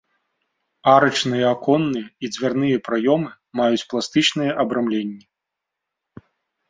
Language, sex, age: Belarusian, male, 40-49